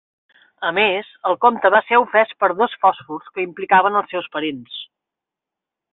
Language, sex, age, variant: Catalan, female, 30-39, Central